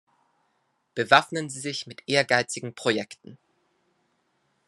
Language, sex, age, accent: German, male, under 19, Österreichisches Deutsch